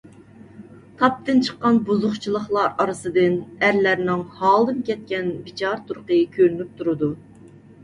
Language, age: Uyghur, 30-39